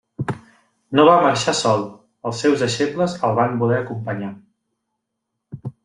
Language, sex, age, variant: Catalan, male, 30-39, Central